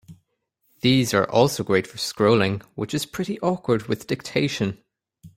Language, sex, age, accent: English, male, 19-29, Irish English